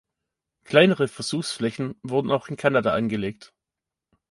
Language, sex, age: German, male, 30-39